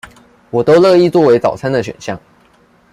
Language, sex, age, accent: Chinese, male, under 19, 出生地：臺中市